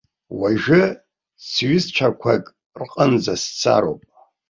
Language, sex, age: Abkhazian, male, 60-69